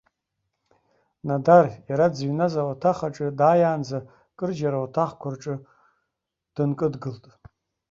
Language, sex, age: Abkhazian, male, 40-49